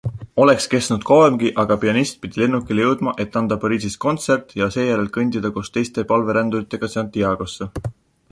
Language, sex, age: Estonian, male, 19-29